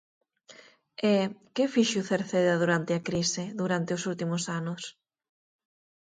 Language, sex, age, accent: Galician, female, 30-39, Normativo (estándar)